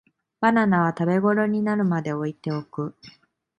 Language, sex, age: Japanese, female, 19-29